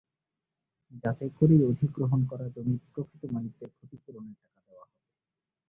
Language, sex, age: Bengali, male, 19-29